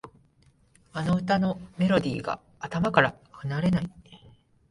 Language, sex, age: Japanese, male, 19-29